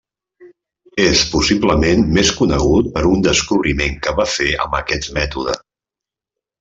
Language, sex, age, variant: Catalan, male, 50-59, Central